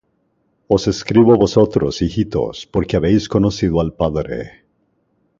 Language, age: Spanish, 50-59